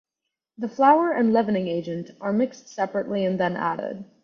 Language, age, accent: English, under 19, United States English